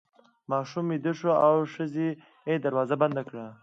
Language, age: Pashto, under 19